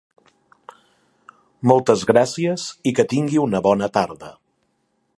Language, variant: Catalan, Central